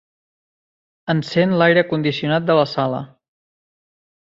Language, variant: Catalan, Central